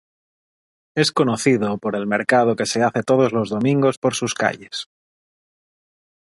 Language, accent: Spanish, España: Norte peninsular (Asturias, Castilla y León, Cantabria, País Vasco, Navarra, Aragón, La Rioja, Guadalajara, Cuenca)